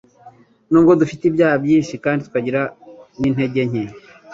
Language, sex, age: Kinyarwanda, male, 40-49